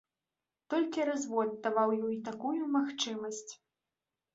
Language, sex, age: Belarusian, female, 19-29